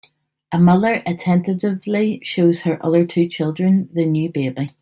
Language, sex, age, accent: English, female, 30-39, Irish English